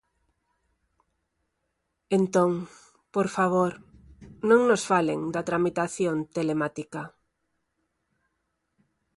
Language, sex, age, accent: Galician, female, 40-49, Normativo (estándar)